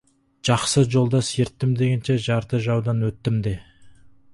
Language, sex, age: Kazakh, male, 19-29